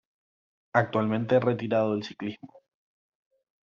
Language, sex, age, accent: Spanish, male, 19-29, Rioplatense: Argentina, Uruguay, este de Bolivia, Paraguay